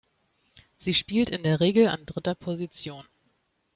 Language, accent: German, Deutschland Deutsch